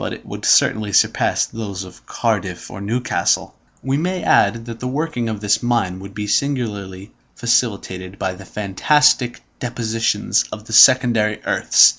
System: none